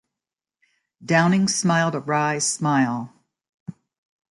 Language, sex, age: English, female, 60-69